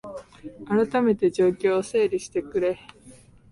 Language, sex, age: Japanese, female, 19-29